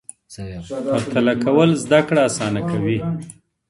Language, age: Pashto, 50-59